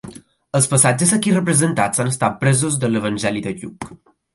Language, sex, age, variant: Catalan, male, under 19, Balear